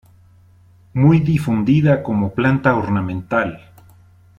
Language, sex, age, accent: Spanish, male, 50-59, México